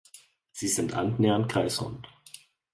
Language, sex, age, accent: German, male, 19-29, Deutschland Deutsch